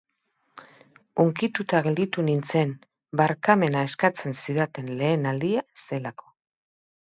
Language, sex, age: Basque, female, 50-59